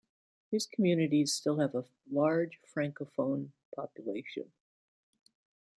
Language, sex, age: English, female, 60-69